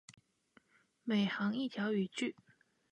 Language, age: Chinese, 19-29